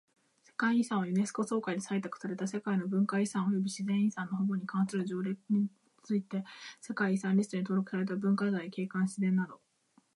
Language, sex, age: Japanese, female, under 19